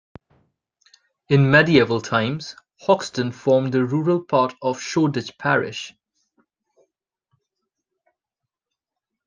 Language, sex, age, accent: English, male, 19-29, England English